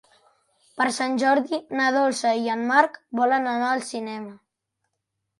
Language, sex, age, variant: Catalan, male, 40-49, Central